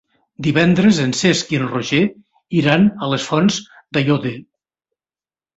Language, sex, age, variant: Catalan, male, 60-69, Nord-Occidental